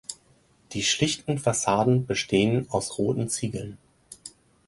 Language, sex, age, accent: German, male, 19-29, Deutschland Deutsch